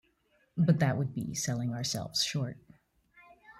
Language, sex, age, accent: English, female, 30-39, United States English